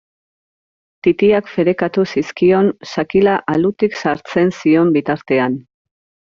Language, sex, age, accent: Basque, female, 40-49, Erdialdekoa edo Nafarra (Gipuzkoa, Nafarroa)